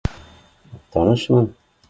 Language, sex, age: Bashkir, male, 50-59